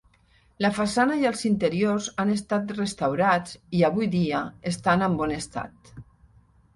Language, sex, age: Catalan, female, 50-59